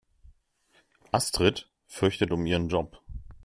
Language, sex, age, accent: German, male, 30-39, Deutschland Deutsch